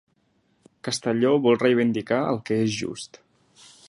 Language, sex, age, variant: Catalan, male, under 19, Central